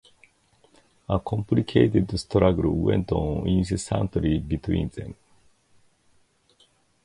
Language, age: English, 50-59